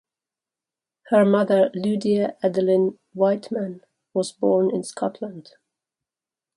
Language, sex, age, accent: English, female, 40-49, England English